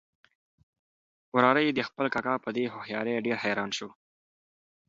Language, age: Pashto, 19-29